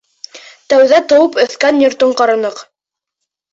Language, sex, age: Bashkir, male, under 19